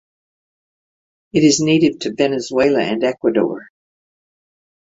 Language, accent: English, United States English